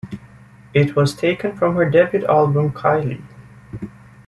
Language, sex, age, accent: English, male, 19-29, United States English